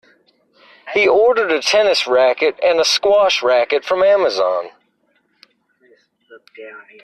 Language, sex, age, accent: English, male, 30-39, United States English